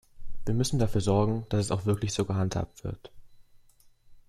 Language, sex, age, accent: German, male, under 19, Deutschland Deutsch